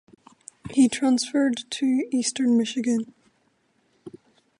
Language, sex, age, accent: English, female, under 19, Irish English